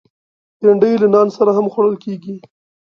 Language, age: Pashto, 19-29